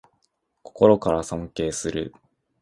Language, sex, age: Japanese, male, 19-29